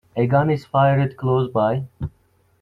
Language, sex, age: English, male, 19-29